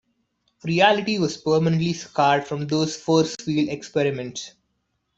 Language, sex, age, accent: English, male, 19-29, India and South Asia (India, Pakistan, Sri Lanka)